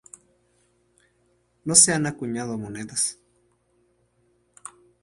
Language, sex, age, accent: Spanish, male, 19-29, México